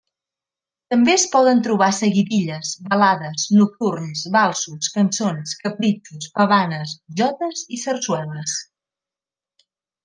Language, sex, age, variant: Catalan, female, 30-39, Central